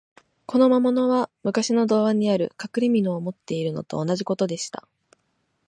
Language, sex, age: Japanese, female, 19-29